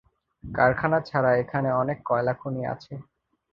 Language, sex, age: Bengali, male, 19-29